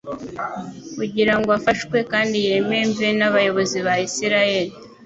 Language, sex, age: Kinyarwanda, female, 30-39